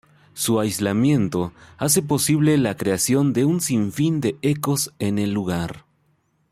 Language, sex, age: Spanish, male, 40-49